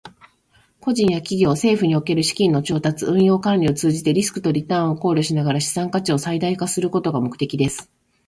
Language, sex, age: Japanese, female, 40-49